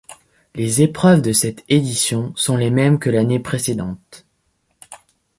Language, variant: French, Français de métropole